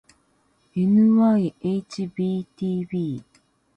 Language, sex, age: Japanese, female, 50-59